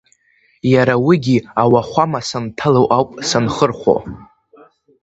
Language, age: Abkhazian, under 19